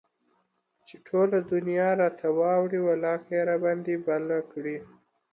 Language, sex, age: Pashto, male, 19-29